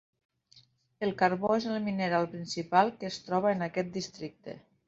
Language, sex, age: Catalan, female, 50-59